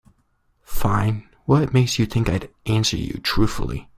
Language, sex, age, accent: English, male, 19-29, United States English